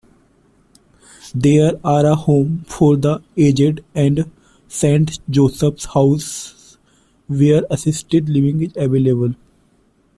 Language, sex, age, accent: English, male, 19-29, India and South Asia (India, Pakistan, Sri Lanka)